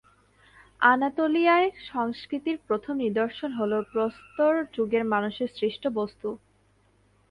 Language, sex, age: Bengali, female, 19-29